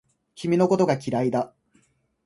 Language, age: Japanese, 19-29